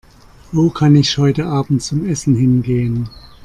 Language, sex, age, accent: German, male, 50-59, Deutschland Deutsch